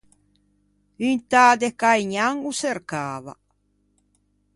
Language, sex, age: Ligurian, female, 60-69